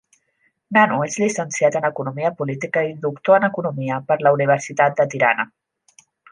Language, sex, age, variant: Catalan, female, 30-39, Central